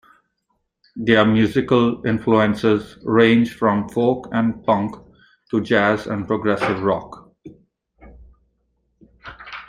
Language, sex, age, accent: English, male, 30-39, India and South Asia (India, Pakistan, Sri Lanka)